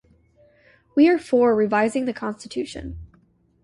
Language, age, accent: English, 19-29, United States English